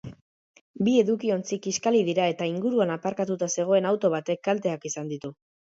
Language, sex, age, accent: Basque, male, under 19, Mendebalekoa (Araba, Bizkaia, Gipuzkoako mendebaleko herri batzuk)